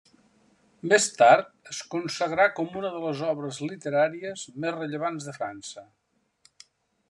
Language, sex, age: Catalan, male, 70-79